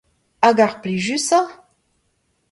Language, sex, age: Breton, female, 50-59